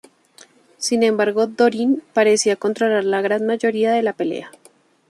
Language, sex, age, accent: Spanish, female, 30-39, Caribe: Cuba, Venezuela, Puerto Rico, República Dominicana, Panamá, Colombia caribeña, México caribeño, Costa del golfo de México